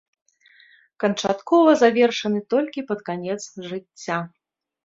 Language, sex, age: Belarusian, female, 30-39